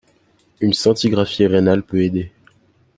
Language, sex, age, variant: French, male, 19-29, Français de métropole